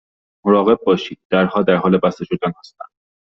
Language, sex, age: Persian, male, 19-29